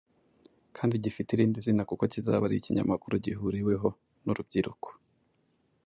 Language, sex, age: Kinyarwanda, male, 19-29